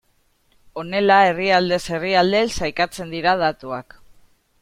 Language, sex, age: Basque, female, 30-39